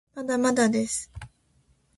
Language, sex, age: Japanese, female, 19-29